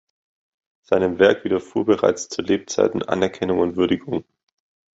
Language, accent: German, Deutschland Deutsch